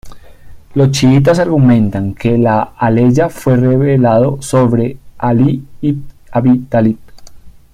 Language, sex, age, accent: Spanish, male, 30-39, Andino-Pacífico: Colombia, Perú, Ecuador, oeste de Bolivia y Venezuela andina